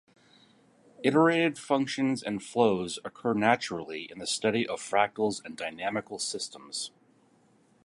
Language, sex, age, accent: English, male, 50-59, United States English